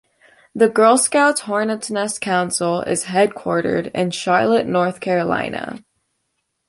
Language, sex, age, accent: English, female, under 19, United States English